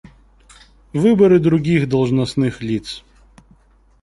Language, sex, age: Russian, male, 19-29